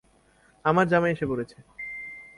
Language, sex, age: Bengali, male, 19-29